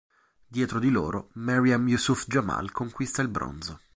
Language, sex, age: Italian, male, 30-39